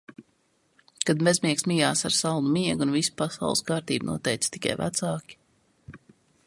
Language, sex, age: Latvian, female, 19-29